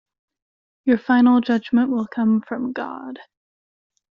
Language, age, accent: English, 19-29, United States English